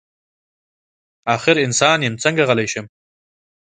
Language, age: Pashto, 19-29